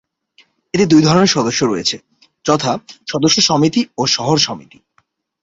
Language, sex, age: Bengali, male, 19-29